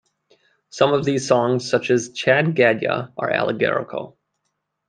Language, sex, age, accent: English, male, 30-39, United States English